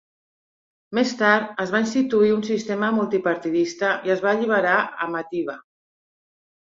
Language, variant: Catalan, Central